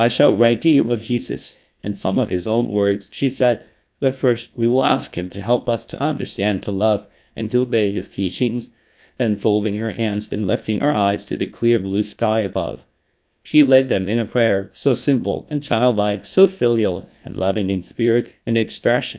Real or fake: fake